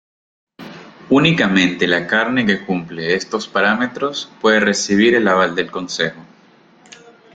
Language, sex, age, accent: Spanish, male, 19-29, Caribe: Cuba, Venezuela, Puerto Rico, República Dominicana, Panamá, Colombia caribeña, México caribeño, Costa del golfo de México